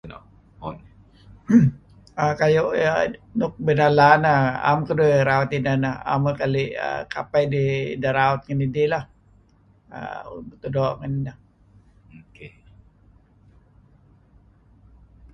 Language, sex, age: Kelabit, male, 70-79